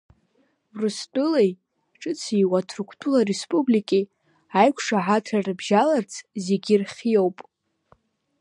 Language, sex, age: Abkhazian, female, under 19